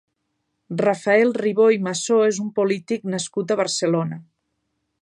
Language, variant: Catalan, Nord-Occidental